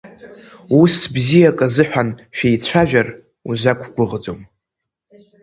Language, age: Abkhazian, under 19